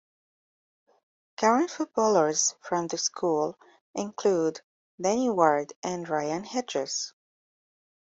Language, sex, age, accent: English, female, 30-39, United States English